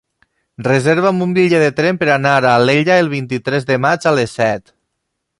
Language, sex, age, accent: Catalan, male, 30-39, valencià